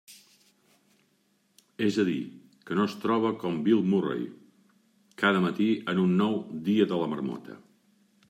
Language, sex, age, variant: Catalan, male, 50-59, Central